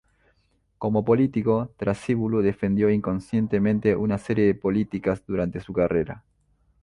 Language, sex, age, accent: Spanish, male, 30-39, Rioplatense: Argentina, Uruguay, este de Bolivia, Paraguay